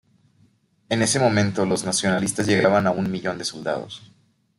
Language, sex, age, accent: Spanish, male, 19-29, México